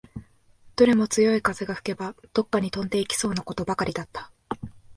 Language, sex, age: Japanese, female, 19-29